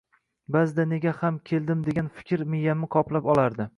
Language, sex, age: Uzbek, male, 19-29